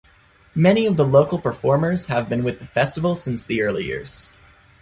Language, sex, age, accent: English, male, under 19, United States English